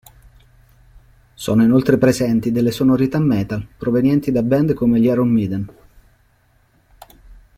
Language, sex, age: Italian, male, 40-49